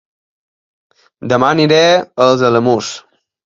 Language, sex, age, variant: Catalan, male, 19-29, Balear